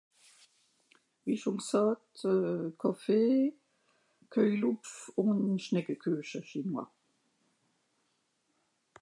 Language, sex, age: Swiss German, female, 60-69